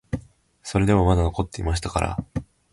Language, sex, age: Japanese, male, 19-29